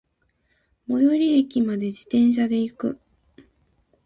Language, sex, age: Japanese, female, 19-29